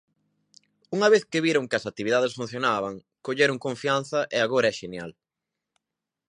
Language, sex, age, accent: Galician, male, 19-29, Atlántico (seseo e gheada)